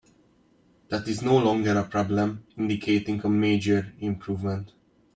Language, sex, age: English, male, 19-29